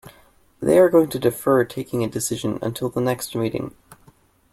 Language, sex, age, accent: English, male, 19-29, United States English